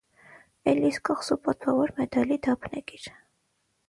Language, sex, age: Armenian, female, under 19